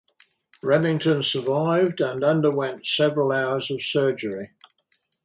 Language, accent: English, England English